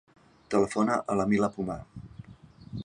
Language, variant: Catalan, Central